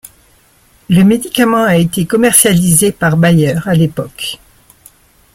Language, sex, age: French, male, 60-69